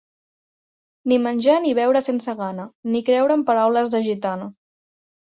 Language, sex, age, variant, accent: Catalan, female, 19-29, Central, Barceloní